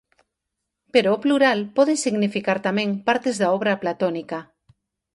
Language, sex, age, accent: Galician, female, 40-49, Normativo (estándar)